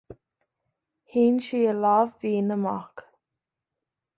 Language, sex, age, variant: Irish, female, 19-29, Gaeilge na Mumhan